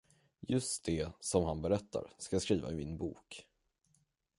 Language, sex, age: Swedish, male, under 19